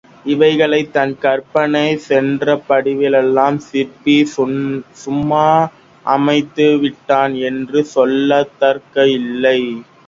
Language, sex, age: Tamil, male, under 19